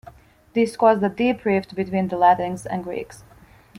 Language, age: English, 19-29